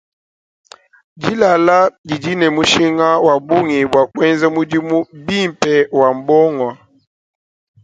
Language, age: Luba-Lulua, 19-29